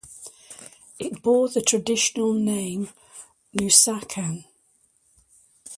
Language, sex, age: English, female, 60-69